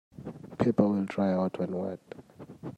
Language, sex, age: English, male, 19-29